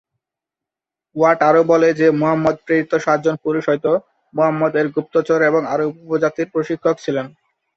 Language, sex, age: Bengali, male, 19-29